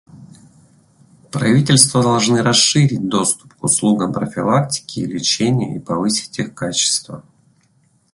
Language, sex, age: Russian, male, 40-49